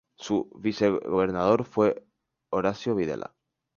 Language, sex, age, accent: Spanish, male, 19-29, España: Islas Canarias